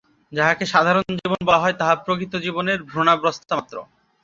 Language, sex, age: Bengali, male, 19-29